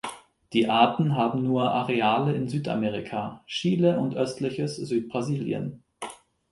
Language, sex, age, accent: German, male, 30-39, Deutschland Deutsch